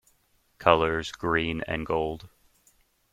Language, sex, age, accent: English, male, 30-39, United States English